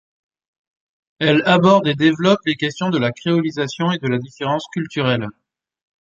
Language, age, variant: French, 30-39, Français de métropole